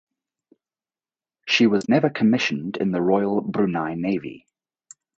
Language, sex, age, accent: English, male, 30-39, United States English